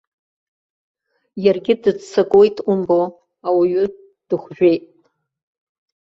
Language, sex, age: Abkhazian, female, 60-69